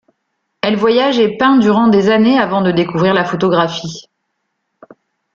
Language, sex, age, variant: French, female, 40-49, Français de métropole